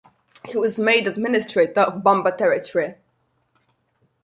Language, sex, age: English, male, 19-29